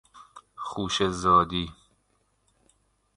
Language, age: Persian, 40-49